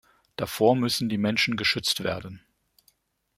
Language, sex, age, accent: German, male, 50-59, Deutschland Deutsch